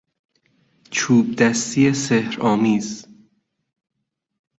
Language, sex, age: Persian, male, 30-39